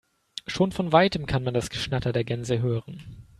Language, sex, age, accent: German, male, 19-29, Deutschland Deutsch